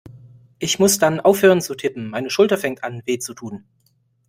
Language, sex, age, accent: German, male, 19-29, Deutschland Deutsch